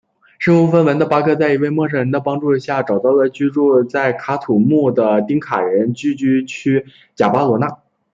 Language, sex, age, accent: Chinese, male, under 19, 出生地：黑龙江省